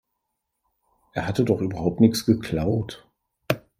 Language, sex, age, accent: German, male, 40-49, Deutschland Deutsch